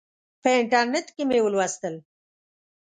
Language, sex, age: Pashto, female, 50-59